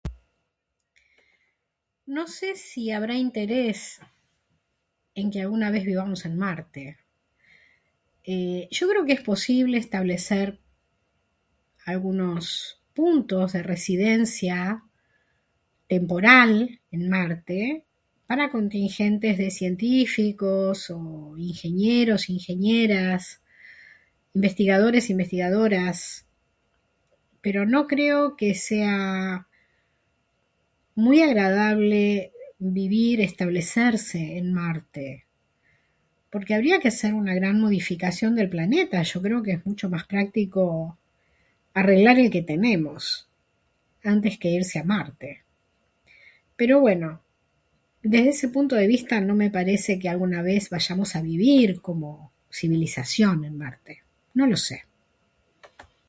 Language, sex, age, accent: Spanish, female, 60-69, Rioplatense: Argentina, Uruguay, este de Bolivia, Paraguay